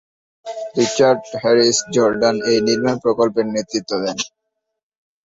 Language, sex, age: Bengali, male, 19-29